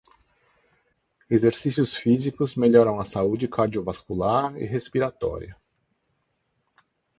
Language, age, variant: Portuguese, 50-59, Portuguese (Brasil)